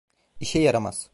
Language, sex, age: Turkish, male, 19-29